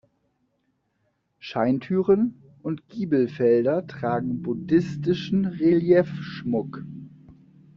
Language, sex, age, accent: German, male, 30-39, Deutschland Deutsch